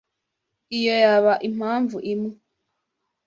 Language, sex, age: Kinyarwanda, female, 19-29